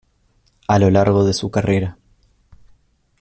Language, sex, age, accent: Spanish, male, 19-29, Rioplatense: Argentina, Uruguay, este de Bolivia, Paraguay